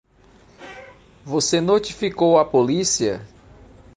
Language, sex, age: Portuguese, male, 40-49